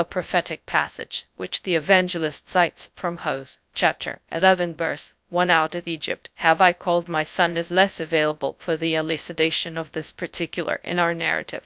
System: TTS, GradTTS